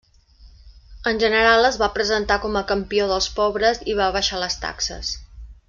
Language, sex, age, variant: Catalan, female, 50-59, Central